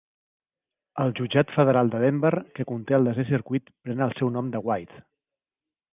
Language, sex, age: Catalan, male, 40-49